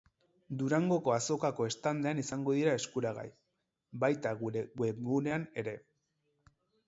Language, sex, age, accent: Basque, male, 40-49, Erdialdekoa edo Nafarra (Gipuzkoa, Nafarroa)